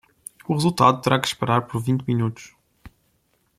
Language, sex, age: Portuguese, male, 19-29